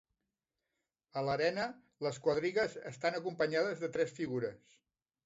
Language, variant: Catalan, Central